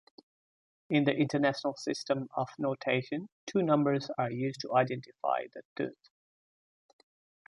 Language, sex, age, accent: English, male, 19-29, India and South Asia (India, Pakistan, Sri Lanka)